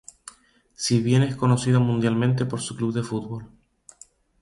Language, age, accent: Spanish, 19-29, España: Islas Canarias